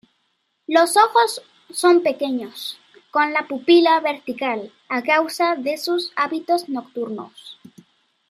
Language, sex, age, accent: Spanish, female, 19-29, México